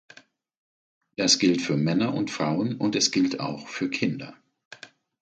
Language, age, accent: German, 50-59, Deutschland Deutsch